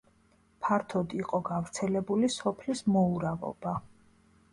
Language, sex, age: Georgian, female, 40-49